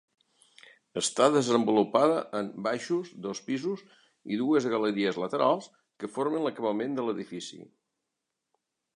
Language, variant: Catalan, Central